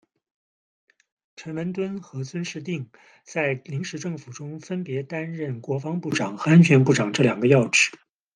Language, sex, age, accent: Chinese, male, 30-39, 出生地：山东省